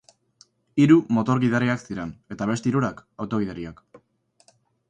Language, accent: Basque, Batua